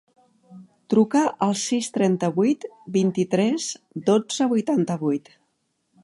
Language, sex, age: Catalan, female, 50-59